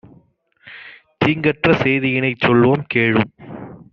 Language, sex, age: Tamil, male, 30-39